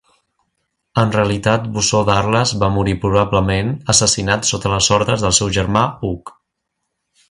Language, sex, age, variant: Catalan, male, 19-29, Central